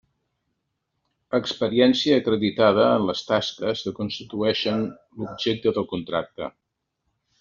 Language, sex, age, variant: Catalan, male, 70-79, Central